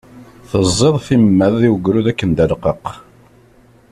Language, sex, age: Kabyle, male, 50-59